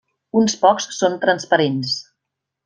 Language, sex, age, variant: Catalan, female, 40-49, Central